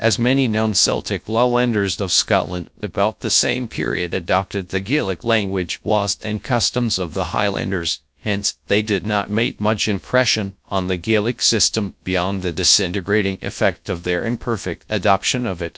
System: TTS, GradTTS